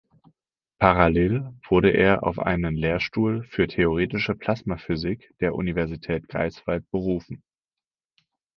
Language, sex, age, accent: German, male, 19-29, Deutschland Deutsch